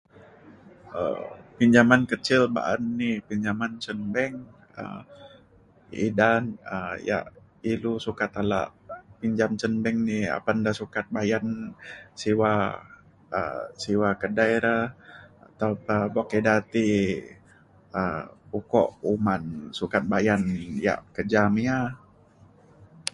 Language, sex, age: Mainstream Kenyah, male, 30-39